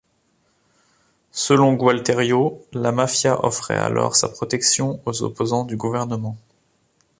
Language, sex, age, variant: French, male, 30-39, Français de métropole